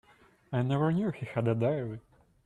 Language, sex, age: English, male, 19-29